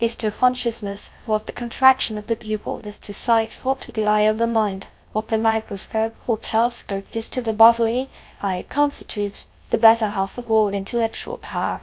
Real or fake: fake